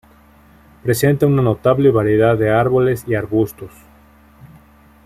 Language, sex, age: Spanish, male, 30-39